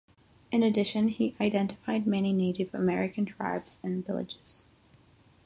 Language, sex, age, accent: English, female, 19-29, United States English; England English